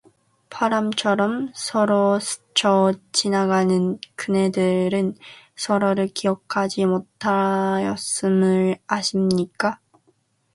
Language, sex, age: Korean, female, 19-29